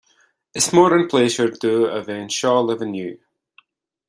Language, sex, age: Irish, male, 19-29